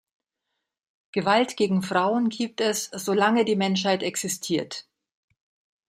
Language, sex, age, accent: German, female, 50-59, Deutschland Deutsch